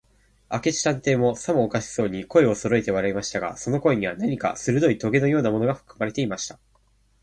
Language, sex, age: Japanese, male, 19-29